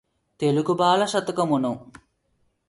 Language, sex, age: Telugu, male, 19-29